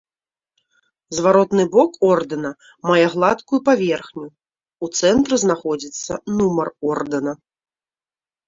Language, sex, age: Belarusian, female, 30-39